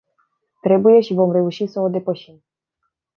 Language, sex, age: Romanian, female, 19-29